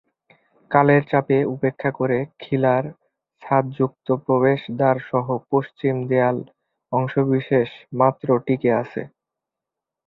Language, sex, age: Bengali, male, 19-29